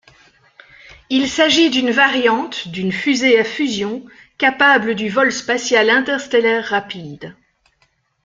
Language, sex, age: French, female, 40-49